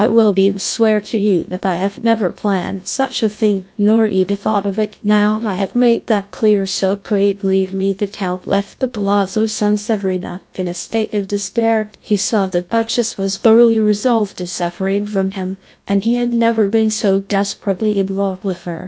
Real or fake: fake